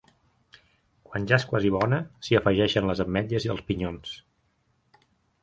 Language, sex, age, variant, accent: Catalan, male, 30-39, Central, tarragoní